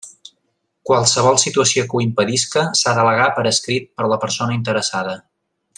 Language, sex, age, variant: Catalan, male, 40-49, Central